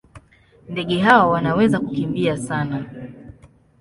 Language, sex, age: Swahili, female, 19-29